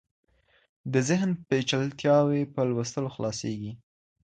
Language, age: Pashto, under 19